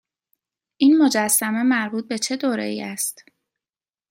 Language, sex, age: Persian, female, 19-29